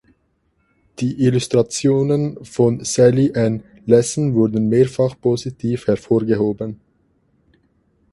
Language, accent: German, Schweizerdeutsch